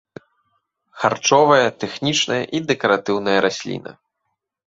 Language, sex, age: Belarusian, male, 19-29